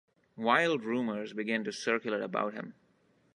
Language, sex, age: English, male, 19-29